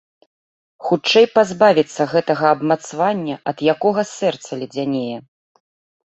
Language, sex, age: Belarusian, female, 40-49